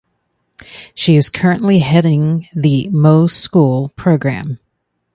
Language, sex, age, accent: English, female, 40-49, United States English